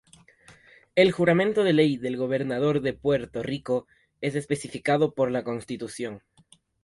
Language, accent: Spanish, Andino-Pacífico: Colombia, Perú, Ecuador, oeste de Bolivia y Venezuela andina